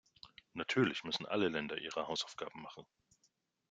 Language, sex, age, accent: German, male, 40-49, Deutschland Deutsch